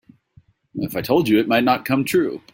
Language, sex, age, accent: English, male, 30-39, United States English